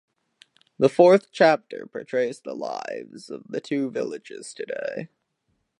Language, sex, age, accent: English, male, under 19, United States English